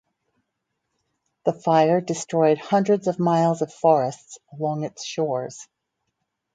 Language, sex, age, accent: English, female, 60-69, United States English